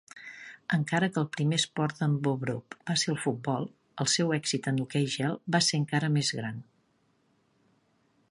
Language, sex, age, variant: Catalan, female, 40-49, Central